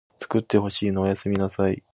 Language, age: Japanese, 19-29